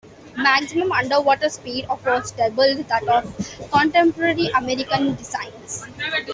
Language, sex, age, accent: English, female, under 19, India and South Asia (India, Pakistan, Sri Lanka)